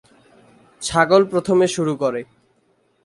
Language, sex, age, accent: Bengali, male, 19-29, fluent